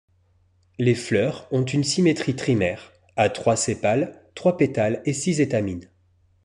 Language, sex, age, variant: French, male, 40-49, Français de métropole